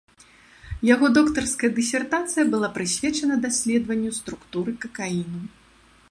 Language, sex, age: Belarusian, female, 30-39